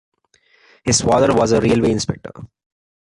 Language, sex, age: English, male, 30-39